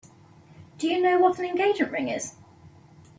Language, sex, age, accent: English, female, 19-29, England English